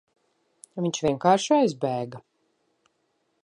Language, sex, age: Latvian, female, 40-49